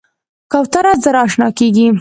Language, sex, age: Pashto, female, under 19